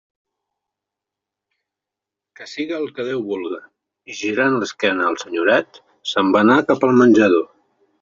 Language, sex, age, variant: Catalan, male, 40-49, Central